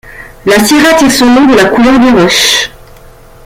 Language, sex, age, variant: French, female, 50-59, Français de métropole